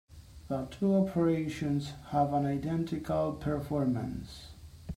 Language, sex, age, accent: English, male, 30-39, United States English